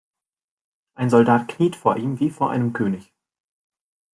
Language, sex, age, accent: German, male, 19-29, Deutschland Deutsch